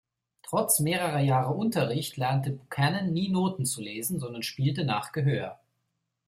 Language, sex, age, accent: German, male, 30-39, Deutschland Deutsch